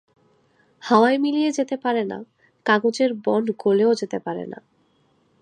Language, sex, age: Bengali, female, 19-29